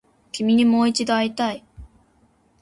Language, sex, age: Japanese, female, 19-29